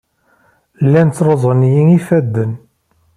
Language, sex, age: Kabyle, male, 30-39